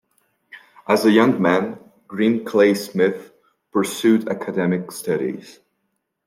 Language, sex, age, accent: English, male, 19-29, United States English